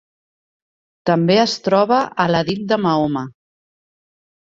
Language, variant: Catalan, Central